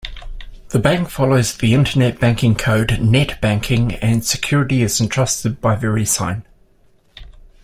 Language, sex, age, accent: English, male, 50-59, New Zealand English